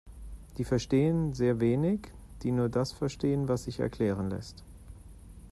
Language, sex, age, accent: German, male, 40-49, Deutschland Deutsch